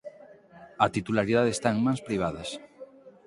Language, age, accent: Galician, 40-49, Oriental (común en zona oriental)